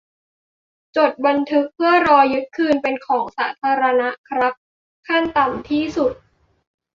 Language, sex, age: Thai, female, 19-29